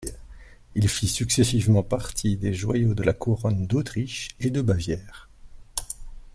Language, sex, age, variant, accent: French, male, 30-39, Français d'Europe, Français de Belgique